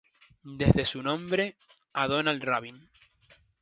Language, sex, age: Spanish, male, 19-29